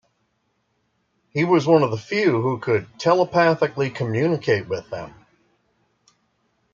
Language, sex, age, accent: English, male, 40-49, United States English